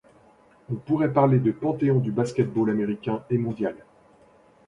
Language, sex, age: French, male, 50-59